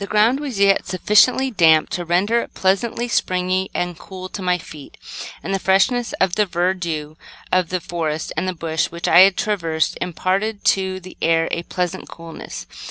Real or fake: real